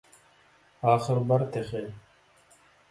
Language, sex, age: Uyghur, male, 30-39